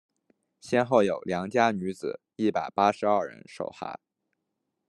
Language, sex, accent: Chinese, male, 出生地：河南省